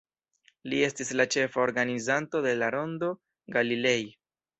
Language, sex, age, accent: Esperanto, male, 19-29, Internacia